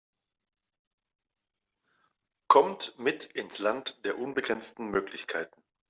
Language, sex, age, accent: German, male, 30-39, Deutschland Deutsch